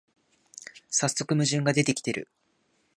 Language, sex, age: Japanese, male, 19-29